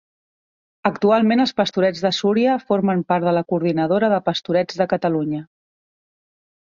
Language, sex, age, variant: Catalan, male, 30-39, Central